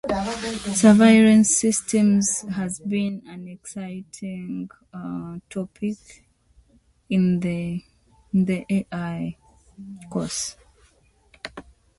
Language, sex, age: English, female, 30-39